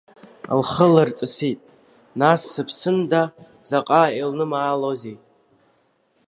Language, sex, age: Abkhazian, female, 30-39